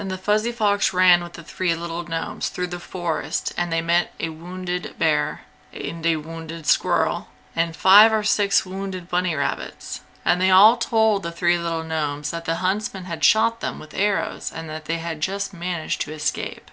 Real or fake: real